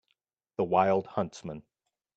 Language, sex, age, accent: English, male, 30-39, United States English